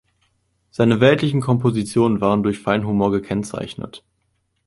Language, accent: German, Deutschland Deutsch